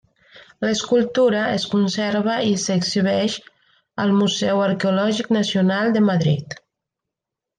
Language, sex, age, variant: Catalan, female, 30-39, Central